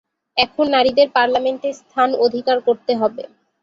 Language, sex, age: Bengali, female, 19-29